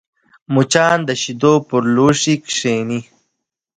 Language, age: Pashto, 19-29